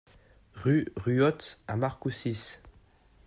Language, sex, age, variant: French, male, under 19, Français de métropole